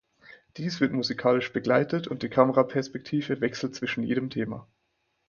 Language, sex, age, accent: German, male, 19-29, Deutschland Deutsch; Österreichisches Deutsch